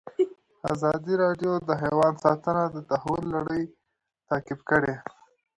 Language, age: Pashto, 19-29